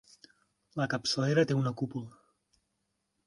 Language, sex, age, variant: Catalan, male, 30-39, Central